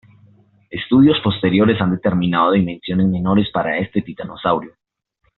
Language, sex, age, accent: Spanish, male, 19-29, Andino-Pacífico: Colombia, Perú, Ecuador, oeste de Bolivia y Venezuela andina